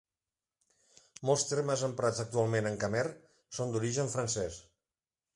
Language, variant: Catalan, Central